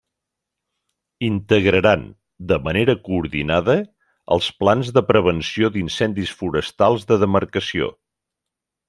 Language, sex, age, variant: Catalan, male, 60-69, Central